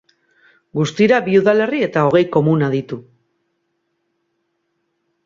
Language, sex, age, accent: Basque, female, 40-49, Mendebalekoa (Araba, Bizkaia, Gipuzkoako mendebaleko herri batzuk)